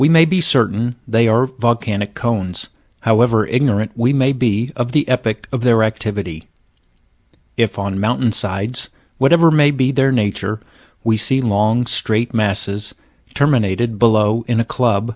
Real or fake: real